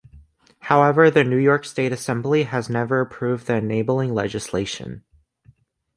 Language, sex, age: English, male, under 19